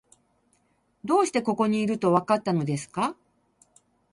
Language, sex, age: Japanese, female, 60-69